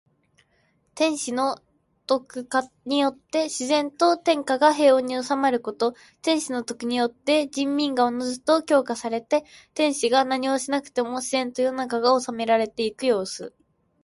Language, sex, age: Japanese, female, 19-29